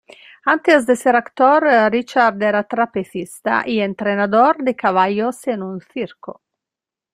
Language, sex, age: Spanish, female, 40-49